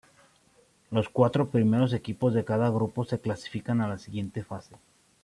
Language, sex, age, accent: Spanish, male, 19-29, México